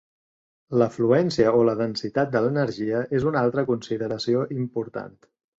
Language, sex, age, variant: Catalan, male, 50-59, Central